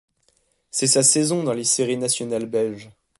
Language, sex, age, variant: French, male, 19-29, Français de métropole